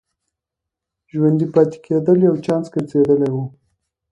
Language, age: Pashto, 19-29